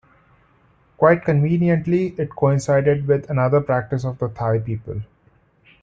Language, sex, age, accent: English, male, 30-39, India and South Asia (India, Pakistan, Sri Lanka)